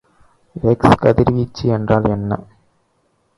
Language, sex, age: Tamil, male, 19-29